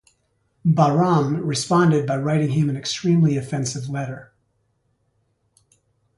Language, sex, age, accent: English, male, 70-79, United States English